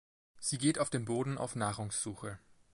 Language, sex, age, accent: German, male, 19-29, Deutschland Deutsch